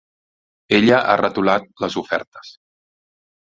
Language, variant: Catalan, Central